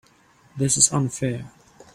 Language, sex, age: English, male, 19-29